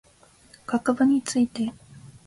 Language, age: Japanese, 19-29